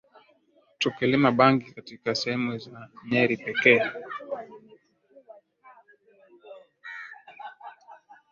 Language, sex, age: Swahili, male, 19-29